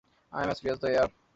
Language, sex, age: English, male, 19-29